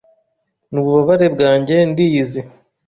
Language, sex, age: Kinyarwanda, male, 19-29